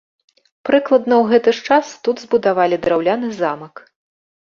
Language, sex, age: Belarusian, female, 40-49